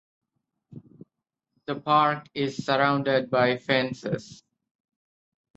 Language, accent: English, India and South Asia (India, Pakistan, Sri Lanka)